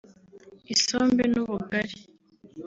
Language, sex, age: Kinyarwanda, female, 19-29